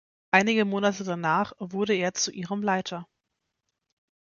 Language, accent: German, Deutschland Deutsch